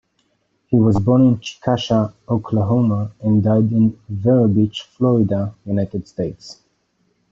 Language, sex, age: English, male, 19-29